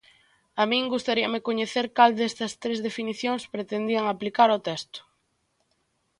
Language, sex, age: Galician, female, 19-29